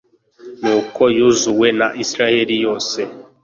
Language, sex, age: Kinyarwanda, male, 19-29